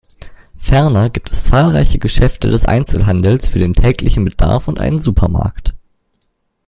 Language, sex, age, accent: German, male, under 19, Deutschland Deutsch